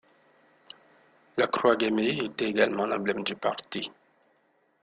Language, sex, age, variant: French, male, 30-39, Français d'Afrique subsaharienne et des îles africaines